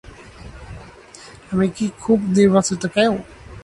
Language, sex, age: Bengali, male, 19-29